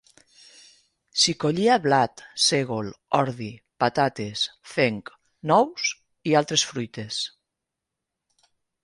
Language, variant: Catalan, Nord-Occidental